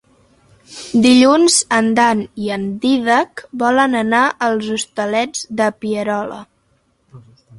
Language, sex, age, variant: Catalan, female, under 19, Central